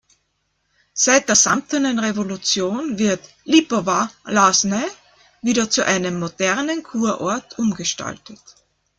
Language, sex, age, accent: German, female, 50-59, Österreichisches Deutsch